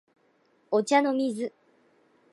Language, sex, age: Japanese, female, 19-29